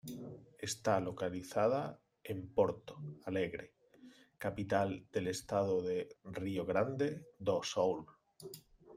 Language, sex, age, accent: Spanish, male, 30-39, España: Sur peninsular (Andalucia, Extremadura, Murcia)